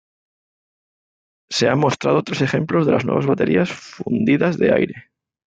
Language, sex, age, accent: Spanish, male, 40-49, España: Sur peninsular (Andalucia, Extremadura, Murcia)